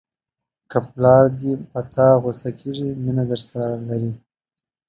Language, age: Pashto, 19-29